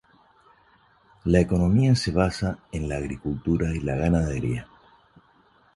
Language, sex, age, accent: Spanish, male, 50-59, Andino-Pacífico: Colombia, Perú, Ecuador, oeste de Bolivia y Venezuela andina